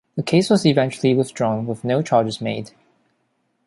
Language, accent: English, Hong Kong English